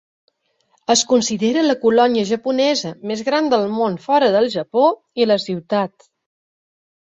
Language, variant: Catalan, Balear